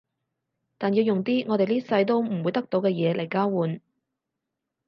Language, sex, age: Cantonese, female, 30-39